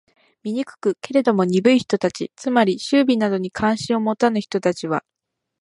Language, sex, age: Japanese, female, 19-29